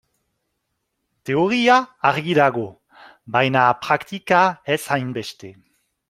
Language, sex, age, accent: Basque, male, 40-49, Nafar-lapurtarra edo Zuberotarra (Lapurdi, Nafarroa Beherea, Zuberoa)